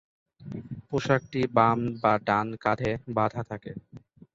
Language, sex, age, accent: Bengali, male, 19-29, Native; শুদ্ধ